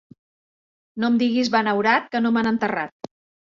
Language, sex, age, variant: Catalan, female, 50-59, Central